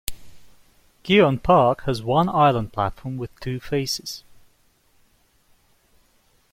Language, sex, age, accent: English, male, 30-39, England English